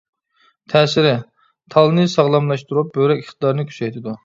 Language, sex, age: Uyghur, male, 30-39